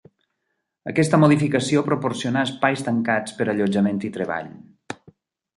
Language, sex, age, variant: Catalan, male, 40-49, Balear